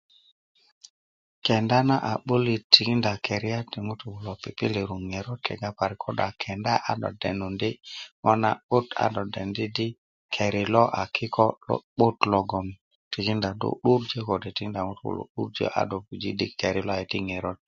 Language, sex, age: Kuku, male, 30-39